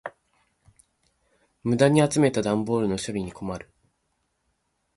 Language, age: Japanese, 19-29